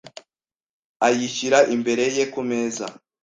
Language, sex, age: Kinyarwanda, male, 19-29